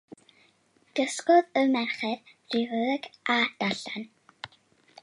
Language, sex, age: Welsh, female, under 19